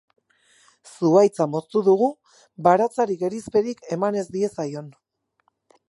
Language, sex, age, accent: Basque, female, 40-49, Erdialdekoa edo Nafarra (Gipuzkoa, Nafarroa)